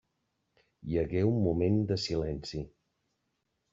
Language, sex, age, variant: Catalan, male, 40-49, Balear